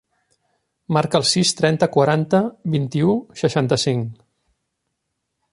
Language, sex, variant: Catalan, male, Central